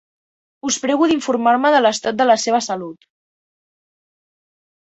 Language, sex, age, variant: Catalan, female, under 19, Central